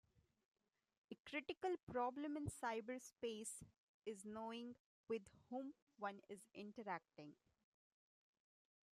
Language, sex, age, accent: English, female, 19-29, India and South Asia (India, Pakistan, Sri Lanka)